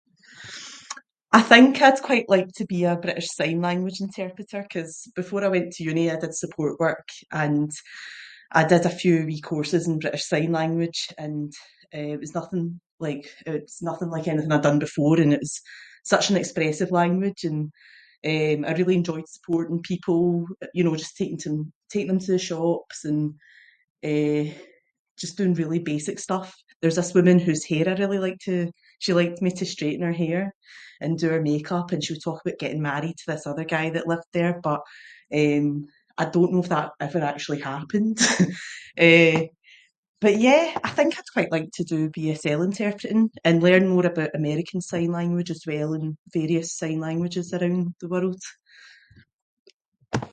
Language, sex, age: Scots, female, 30-39